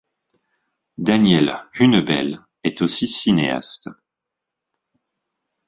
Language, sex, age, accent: French, male, 30-39, Français de Belgique